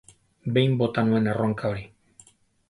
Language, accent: Basque, Mendebalekoa (Araba, Bizkaia, Gipuzkoako mendebaleko herri batzuk)